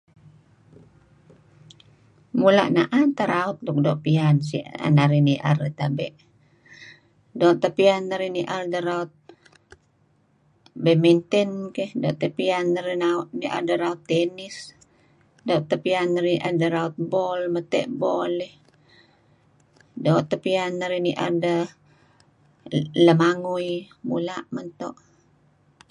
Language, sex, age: Kelabit, female, 60-69